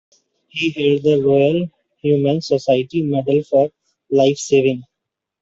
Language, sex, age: English, male, under 19